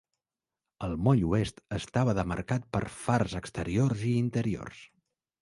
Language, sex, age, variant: Catalan, male, 40-49, Central